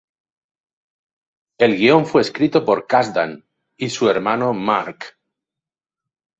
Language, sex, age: Spanish, male, 50-59